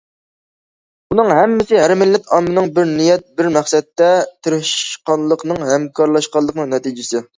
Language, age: Uyghur, 19-29